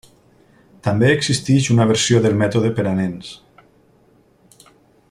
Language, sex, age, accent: Catalan, male, 40-49, valencià